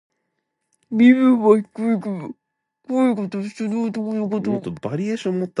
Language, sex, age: Japanese, female, 19-29